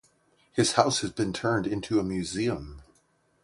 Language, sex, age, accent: English, male, 60-69, United States English